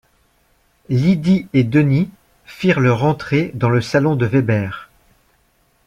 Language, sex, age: French, male, 50-59